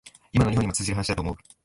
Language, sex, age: Japanese, male, 19-29